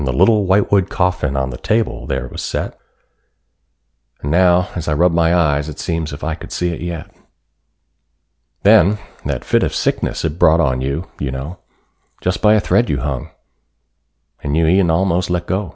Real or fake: real